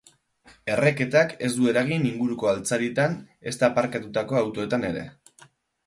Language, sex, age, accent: Basque, male, 30-39, Mendebalekoa (Araba, Bizkaia, Gipuzkoako mendebaleko herri batzuk)